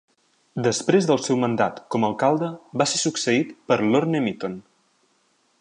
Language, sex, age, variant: Catalan, male, 19-29, Central